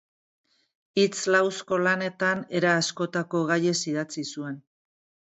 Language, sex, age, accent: Basque, female, 60-69, Mendebalekoa (Araba, Bizkaia, Gipuzkoako mendebaleko herri batzuk)